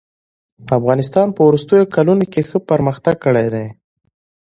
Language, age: Pashto, 19-29